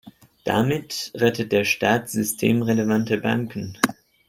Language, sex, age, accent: German, male, 19-29, Deutschland Deutsch